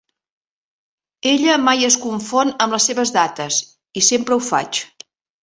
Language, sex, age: Catalan, female, 60-69